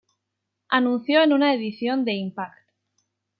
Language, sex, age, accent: Spanish, female, 19-29, España: Centro-Sur peninsular (Madrid, Toledo, Castilla-La Mancha)